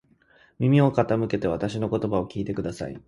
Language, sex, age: Japanese, male, 19-29